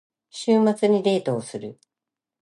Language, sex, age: Japanese, female, 50-59